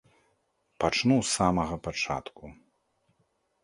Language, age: Belarusian, 30-39